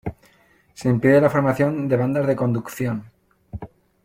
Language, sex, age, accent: Spanish, male, 30-39, España: Centro-Sur peninsular (Madrid, Toledo, Castilla-La Mancha)